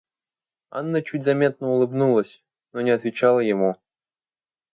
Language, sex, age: Russian, male, 19-29